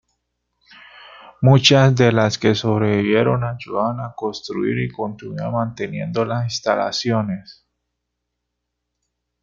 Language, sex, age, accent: Spanish, male, 30-39, Andino-Pacífico: Colombia, Perú, Ecuador, oeste de Bolivia y Venezuela andina